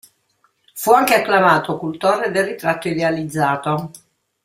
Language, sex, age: Italian, female, 60-69